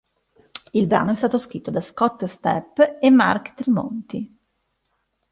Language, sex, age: Italian, female, 30-39